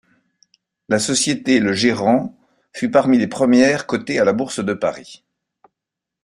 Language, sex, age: French, male, 60-69